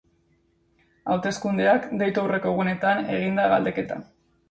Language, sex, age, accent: Basque, female, 19-29, Mendebalekoa (Araba, Bizkaia, Gipuzkoako mendebaleko herri batzuk)